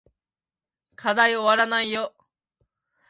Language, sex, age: Japanese, female, 19-29